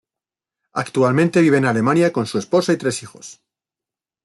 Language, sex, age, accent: Spanish, male, 40-49, España: Centro-Sur peninsular (Madrid, Toledo, Castilla-La Mancha)